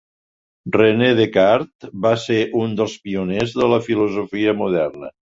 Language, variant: Catalan, Central